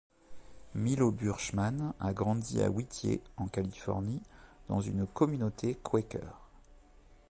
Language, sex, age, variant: French, male, 40-49, Français de métropole